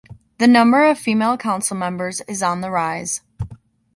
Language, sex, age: English, female, under 19